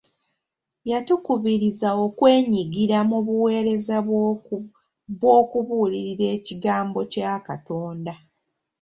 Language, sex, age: Ganda, female, 19-29